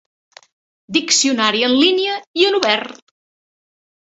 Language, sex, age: Catalan, female, 50-59